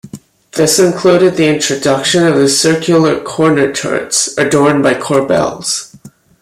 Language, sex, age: English, male, 19-29